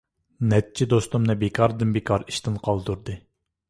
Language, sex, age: Uyghur, male, 19-29